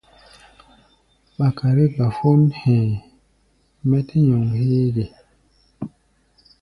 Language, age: Gbaya, 30-39